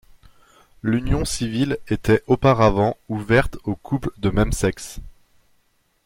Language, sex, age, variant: French, male, 19-29, Français de métropole